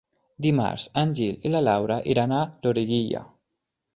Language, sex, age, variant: Catalan, male, under 19, Nord-Occidental